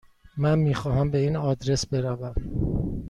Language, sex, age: Persian, male, 30-39